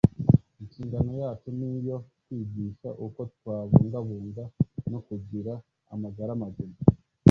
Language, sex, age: Kinyarwanda, male, 19-29